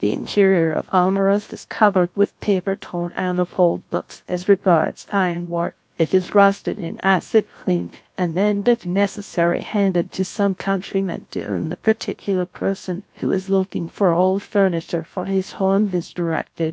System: TTS, GlowTTS